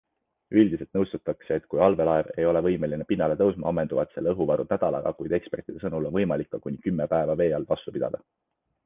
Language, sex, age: Estonian, male, 19-29